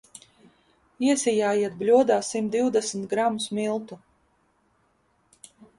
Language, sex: Latvian, female